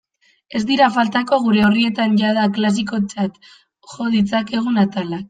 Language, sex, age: Basque, female, 19-29